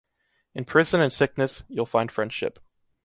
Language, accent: English, United States English